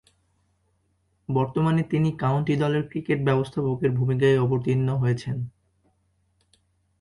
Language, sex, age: Bengali, male, 19-29